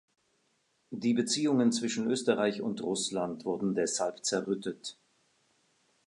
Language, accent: German, Schweizerdeutsch